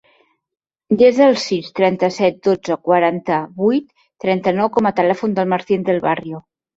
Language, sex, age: Catalan, female, 50-59